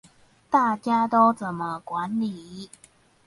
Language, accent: Chinese, 出生地：新北市